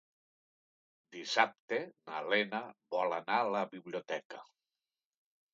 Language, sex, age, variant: Catalan, male, 60-69, Nord-Occidental